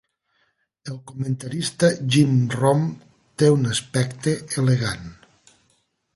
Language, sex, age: Catalan, male, 60-69